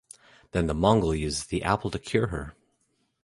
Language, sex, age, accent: English, male, 30-39, Canadian English